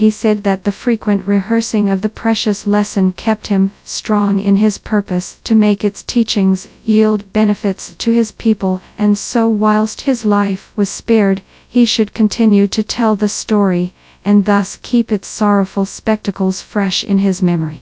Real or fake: fake